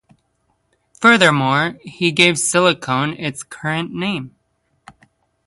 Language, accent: English, United States English